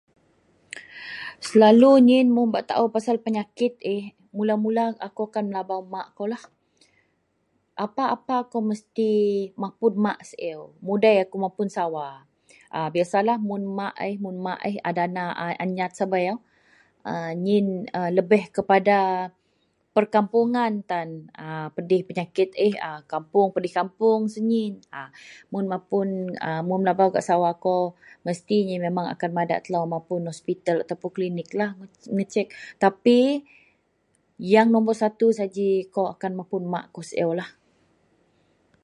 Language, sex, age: Central Melanau, female, 40-49